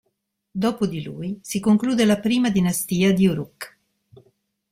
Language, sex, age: Italian, female, 50-59